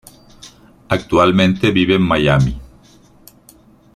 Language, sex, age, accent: Spanish, male, 50-59, México